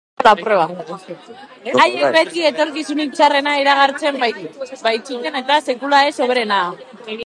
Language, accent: Basque, Mendebalekoa (Araba, Bizkaia, Gipuzkoako mendebaleko herri batzuk)